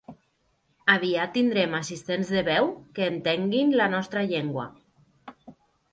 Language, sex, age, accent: Catalan, female, 30-39, valencià